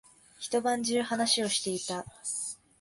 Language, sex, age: Japanese, male, 19-29